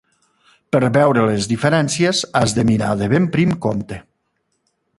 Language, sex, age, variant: Catalan, male, 40-49, Nord-Occidental